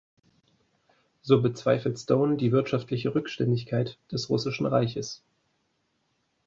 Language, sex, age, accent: German, male, 19-29, Deutschland Deutsch